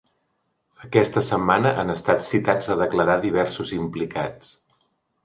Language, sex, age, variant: Catalan, male, 50-59, Central